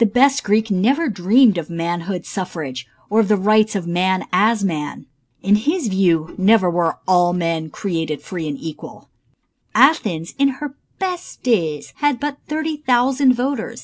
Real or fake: real